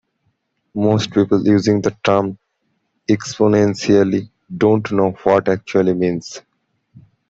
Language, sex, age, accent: English, male, 19-29, India and South Asia (India, Pakistan, Sri Lanka)